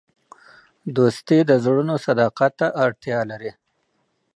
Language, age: Pashto, 40-49